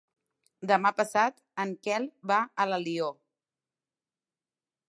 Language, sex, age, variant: Catalan, female, 30-39, Central